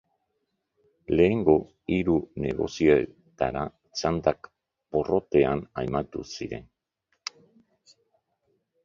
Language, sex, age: Basque, male, 60-69